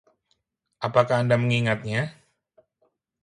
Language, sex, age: Indonesian, male, 40-49